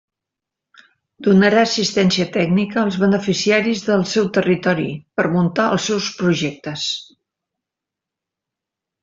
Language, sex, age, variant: Catalan, female, 50-59, Central